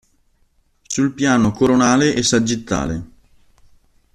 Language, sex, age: Italian, male, 19-29